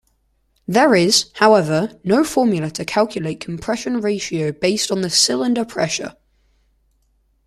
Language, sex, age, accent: English, male, under 19, England English